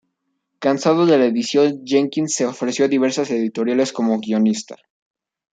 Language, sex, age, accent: Spanish, male, under 19, México